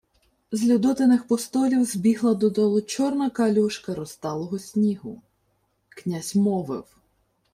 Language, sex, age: Ukrainian, female, 30-39